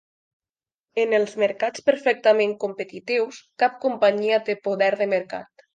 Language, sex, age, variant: Catalan, female, 19-29, Nord-Occidental